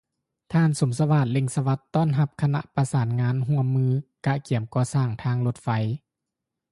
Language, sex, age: Lao, male, 30-39